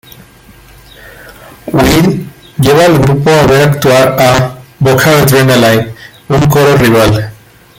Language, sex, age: Spanish, male, 19-29